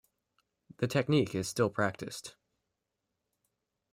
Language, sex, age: English, male, 19-29